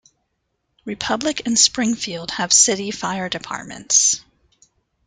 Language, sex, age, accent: English, female, 50-59, United States English